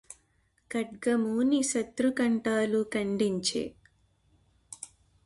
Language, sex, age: Telugu, female, 30-39